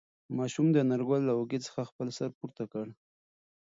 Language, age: Pashto, 30-39